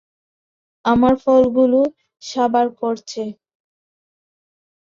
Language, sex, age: Bengali, female, 19-29